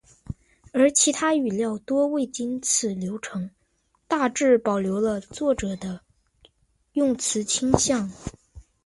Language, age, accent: Chinese, under 19, 出生地：江西省